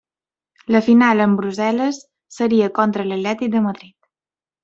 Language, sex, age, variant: Catalan, female, 19-29, Balear